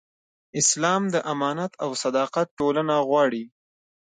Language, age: Pashto, 19-29